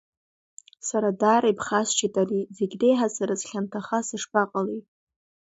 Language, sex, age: Abkhazian, female, 30-39